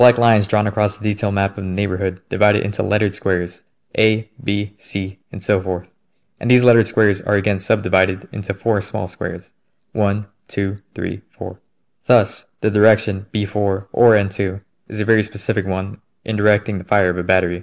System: none